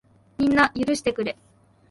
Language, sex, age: Japanese, female, 19-29